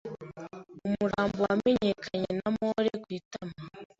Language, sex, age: Kinyarwanda, female, 19-29